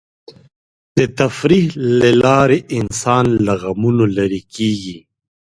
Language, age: Pashto, 30-39